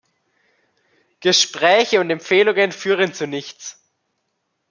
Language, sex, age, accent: German, male, under 19, Deutschland Deutsch